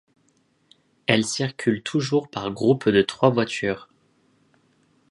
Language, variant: French, Français de métropole